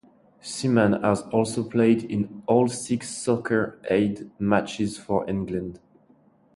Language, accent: English, french accent